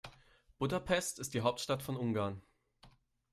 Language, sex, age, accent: German, male, 19-29, Deutschland Deutsch